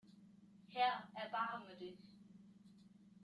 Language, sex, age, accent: German, male, under 19, Deutschland Deutsch